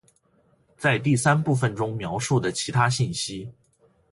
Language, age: Chinese, 19-29